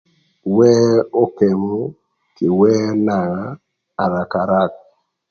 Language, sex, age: Thur, male, 60-69